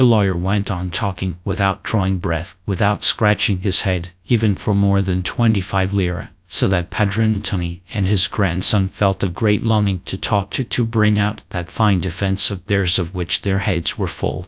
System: TTS, GradTTS